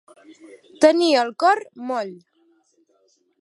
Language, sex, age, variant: Catalan, female, 19-29, Central